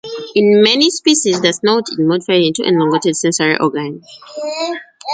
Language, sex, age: English, female, 30-39